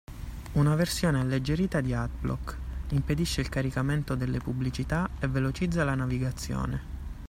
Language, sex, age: Italian, male, 19-29